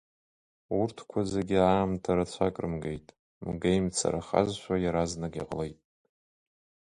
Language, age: Abkhazian, 19-29